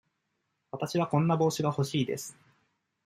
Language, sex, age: Japanese, male, 19-29